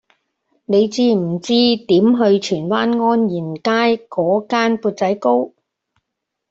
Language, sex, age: Cantonese, female, 70-79